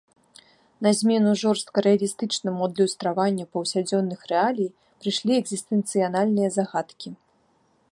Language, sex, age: Belarusian, female, 19-29